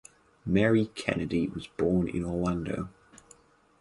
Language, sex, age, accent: English, male, under 19, England English